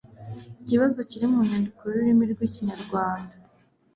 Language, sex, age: Kinyarwanda, female, 19-29